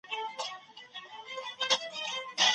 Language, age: Pashto, 30-39